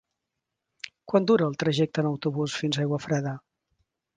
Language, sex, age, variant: Catalan, male, 50-59, Central